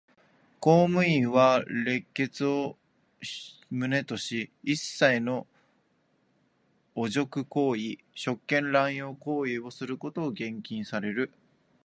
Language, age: Japanese, 19-29